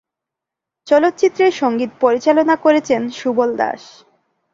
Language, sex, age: Bengali, female, 19-29